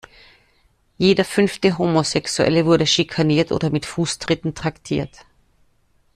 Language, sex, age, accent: German, female, 50-59, Österreichisches Deutsch